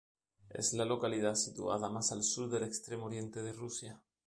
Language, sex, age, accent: Spanish, male, 40-49, España: Sur peninsular (Andalucia, Extremadura, Murcia)